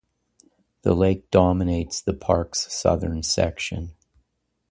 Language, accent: English, United States English